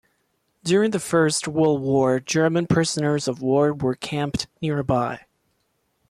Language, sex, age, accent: English, male, 19-29, United States English